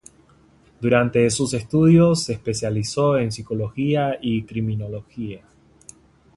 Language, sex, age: Spanish, male, 19-29